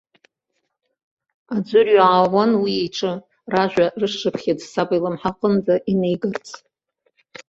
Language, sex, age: Abkhazian, female, 60-69